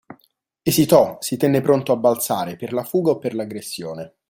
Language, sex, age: Italian, male, 19-29